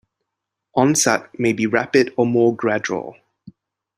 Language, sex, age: English, male, 30-39